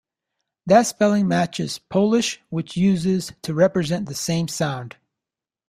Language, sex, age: English, male, 40-49